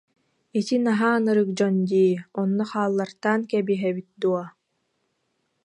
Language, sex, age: Yakut, female, 19-29